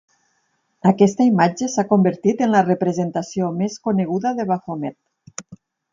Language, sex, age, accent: Catalan, female, 40-49, Tortosí